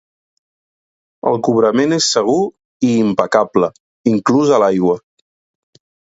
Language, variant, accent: Catalan, Central, central